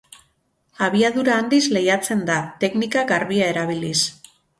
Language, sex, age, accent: Basque, female, 40-49, Mendebalekoa (Araba, Bizkaia, Gipuzkoako mendebaleko herri batzuk)